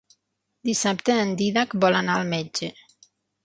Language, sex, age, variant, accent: Catalan, female, 50-59, Nord-Occidental, Tortosí